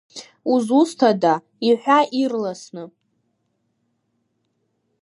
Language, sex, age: Abkhazian, female, under 19